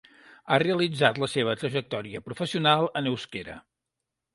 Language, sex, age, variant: Catalan, male, 50-59, Central